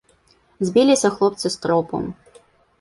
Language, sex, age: Belarusian, female, 30-39